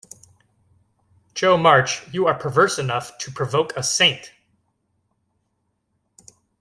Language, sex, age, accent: English, male, 30-39, United States English